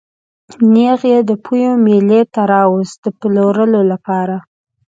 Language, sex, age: Pashto, female, 19-29